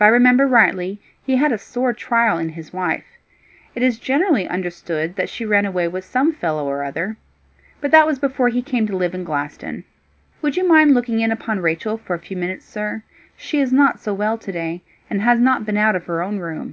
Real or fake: real